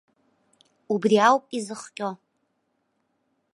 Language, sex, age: Abkhazian, female, under 19